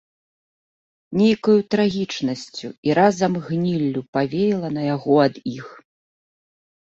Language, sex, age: Belarusian, female, 40-49